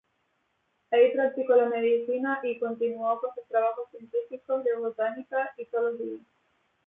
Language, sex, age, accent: Spanish, female, 19-29, España: Islas Canarias